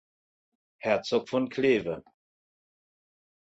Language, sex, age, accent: German, male, 60-69, Deutschland Deutsch